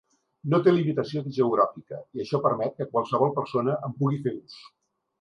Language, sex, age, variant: Catalan, male, 60-69, Central